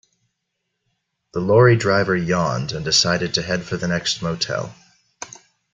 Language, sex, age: English, male, 19-29